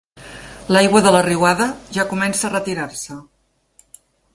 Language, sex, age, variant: Catalan, female, 50-59, Central